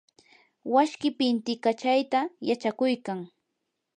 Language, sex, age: Yanahuanca Pasco Quechua, female, 19-29